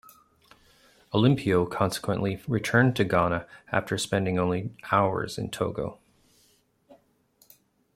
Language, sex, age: English, male, 40-49